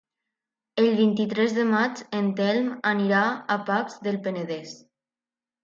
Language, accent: Catalan, valencià